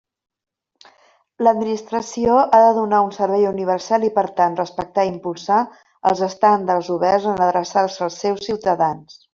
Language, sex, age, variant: Catalan, female, 50-59, Central